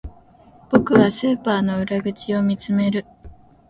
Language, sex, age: Japanese, female, 19-29